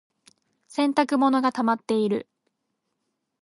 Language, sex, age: Japanese, female, 19-29